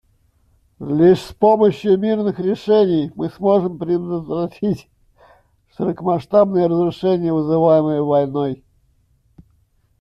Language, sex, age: Russian, male, 40-49